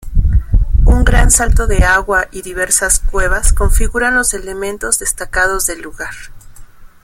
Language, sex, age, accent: Spanish, female, 30-39, México